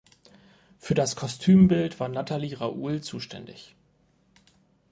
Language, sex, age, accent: German, male, 19-29, Deutschland Deutsch